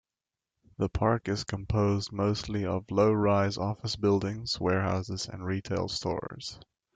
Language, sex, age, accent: English, male, 19-29, United States English